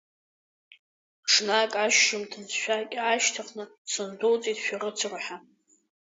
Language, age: Abkhazian, under 19